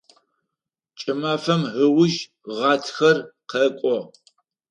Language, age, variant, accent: Adyghe, 60-69, Адыгабзэ (Кирил, пстэумэ зэдыряе), Кıэмгуй (Çemguy)